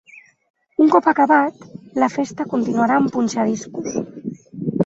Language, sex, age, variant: Catalan, female, 19-29, Central